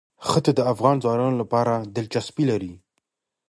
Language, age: Pashto, 19-29